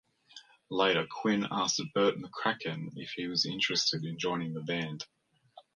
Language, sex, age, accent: English, male, 19-29, Australian English